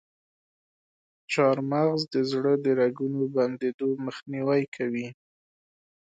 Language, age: Pashto, 19-29